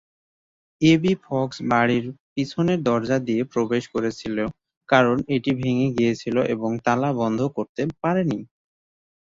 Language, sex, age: Bengali, male, 19-29